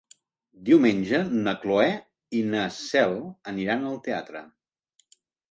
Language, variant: Catalan, Central